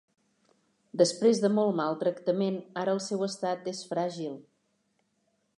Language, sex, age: Catalan, female, 50-59